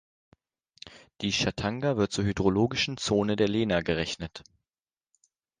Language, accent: German, Deutschland Deutsch